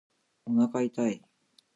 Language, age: Japanese, 40-49